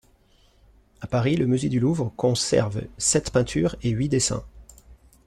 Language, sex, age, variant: French, male, 40-49, Français de métropole